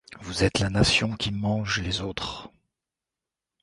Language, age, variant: French, 60-69, Français de métropole